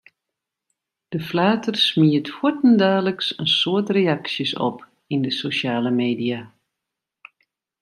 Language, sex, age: Western Frisian, female, 30-39